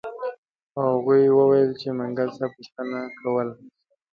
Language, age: Pashto, 30-39